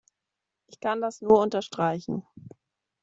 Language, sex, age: German, female, 19-29